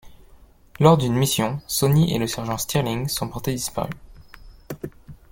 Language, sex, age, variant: French, male, 19-29, Français de métropole